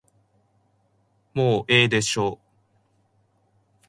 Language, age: Japanese, 19-29